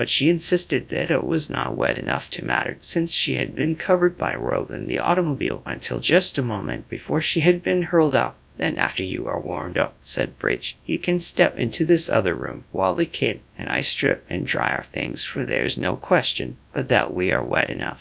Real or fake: fake